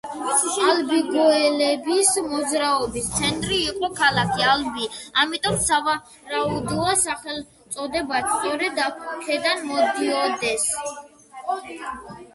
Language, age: Georgian, 30-39